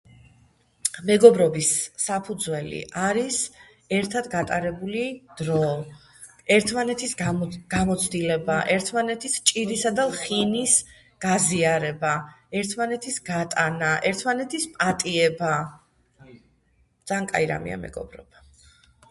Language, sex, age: Georgian, female, 50-59